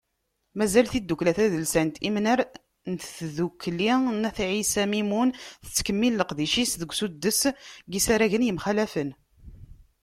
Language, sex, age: Kabyle, female, 30-39